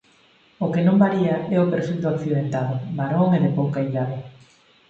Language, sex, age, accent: Galician, female, 40-49, Normativo (estándar)